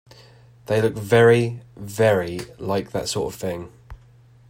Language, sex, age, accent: English, male, 19-29, England English